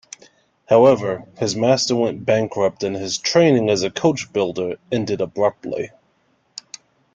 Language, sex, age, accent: English, male, 30-39, United States English